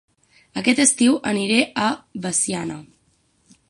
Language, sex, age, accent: Catalan, female, 19-29, central; septentrional